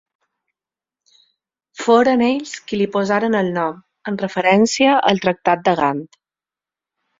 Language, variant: Catalan, Balear